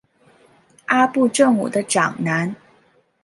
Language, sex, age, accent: Chinese, female, 19-29, 出生地：黑龙江省